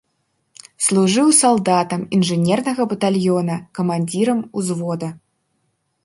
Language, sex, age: Belarusian, female, 19-29